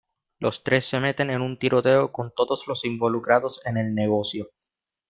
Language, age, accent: Spanish, 90+, Caribe: Cuba, Venezuela, Puerto Rico, República Dominicana, Panamá, Colombia caribeña, México caribeño, Costa del golfo de México